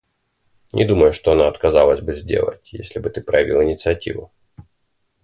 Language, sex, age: Russian, male, 30-39